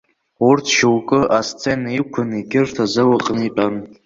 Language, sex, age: Abkhazian, male, under 19